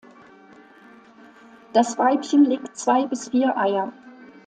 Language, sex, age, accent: German, female, 60-69, Deutschland Deutsch